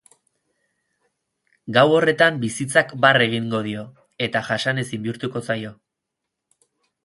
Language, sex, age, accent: Basque, male, 30-39, Erdialdekoa edo Nafarra (Gipuzkoa, Nafarroa)